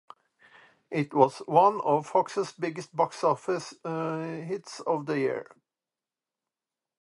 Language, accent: English, United States English